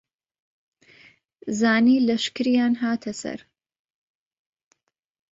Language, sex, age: Central Kurdish, female, 19-29